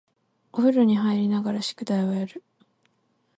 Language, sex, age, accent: Japanese, female, 19-29, 関西弁